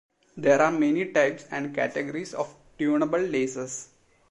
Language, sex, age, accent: English, male, 19-29, India and South Asia (India, Pakistan, Sri Lanka)